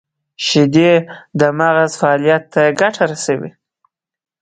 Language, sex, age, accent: Pashto, male, 19-29, معیاري پښتو